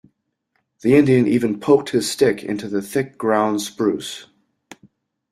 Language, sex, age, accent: English, male, 50-59, United States English